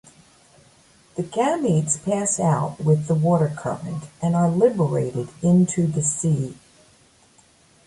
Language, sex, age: English, female, 60-69